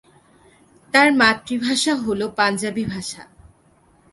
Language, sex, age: Bengali, female, 19-29